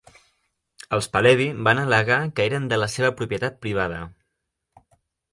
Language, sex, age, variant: Catalan, male, 19-29, Central